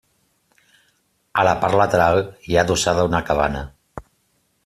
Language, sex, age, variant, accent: Catalan, male, 50-59, Central, central